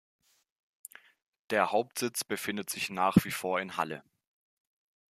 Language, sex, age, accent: German, male, 19-29, Deutschland Deutsch